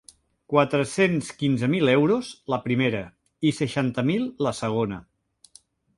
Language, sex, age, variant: Catalan, male, 50-59, Central